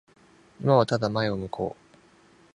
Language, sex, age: Japanese, male, 19-29